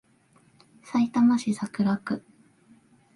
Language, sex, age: Japanese, female, 19-29